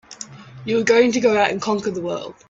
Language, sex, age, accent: English, female, 19-29, Australian English